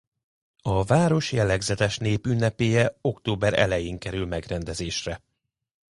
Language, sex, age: Hungarian, male, 40-49